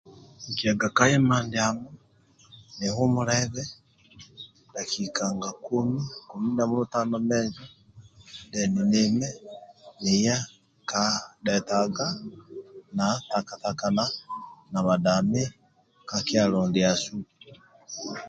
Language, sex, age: Amba (Uganda), male, 50-59